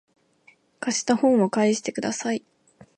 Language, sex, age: Japanese, female, 19-29